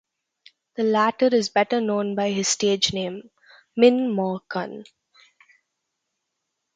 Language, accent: English, India and South Asia (India, Pakistan, Sri Lanka)